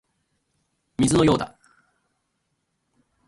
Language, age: Japanese, 19-29